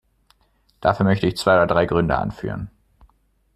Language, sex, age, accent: German, male, 30-39, Deutschland Deutsch